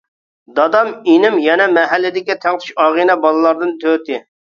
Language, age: Uyghur, 40-49